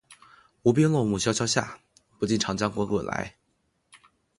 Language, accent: Chinese, 出生地：浙江省